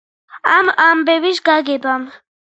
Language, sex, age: Georgian, female, 19-29